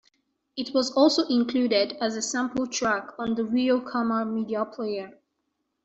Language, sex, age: English, female, 19-29